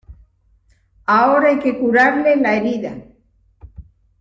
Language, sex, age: Spanish, female, 80-89